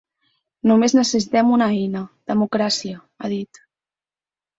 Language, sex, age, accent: Catalan, female, 19-29, Camp de Tarragona